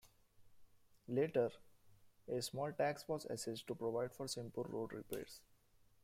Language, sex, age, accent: English, male, 30-39, India and South Asia (India, Pakistan, Sri Lanka)